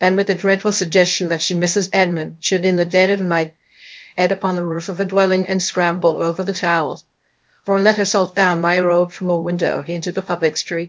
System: TTS, VITS